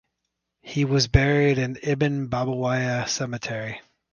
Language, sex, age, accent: English, male, 30-39, United States English